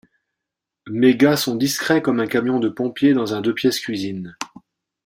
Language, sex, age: French, male, 40-49